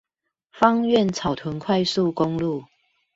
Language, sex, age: Chinese, female, 50-59